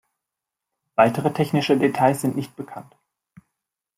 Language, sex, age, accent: German, male, 19-29, Deutschland Deutsch